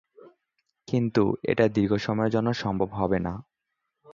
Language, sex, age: Bengali, male, 19-29